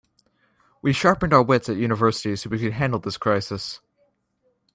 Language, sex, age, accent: English, male, under 19, United States English